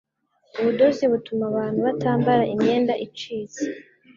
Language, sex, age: Kinyarwanda, female, 19-29